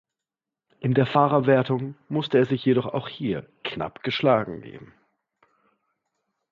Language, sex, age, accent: German, male, 30-39, Deutschland Deutsch